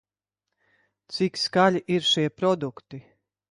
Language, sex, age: Latvian, female, 50-59